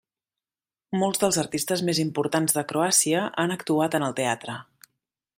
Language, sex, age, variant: Catalan, female, 30-39, Central